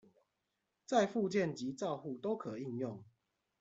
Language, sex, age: Chinese, male, 19-29